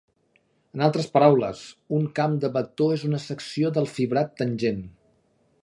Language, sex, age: Catalan, male, 50-59